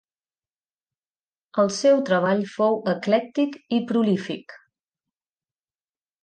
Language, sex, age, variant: Catalan, female, 30-39, Nord-Occidental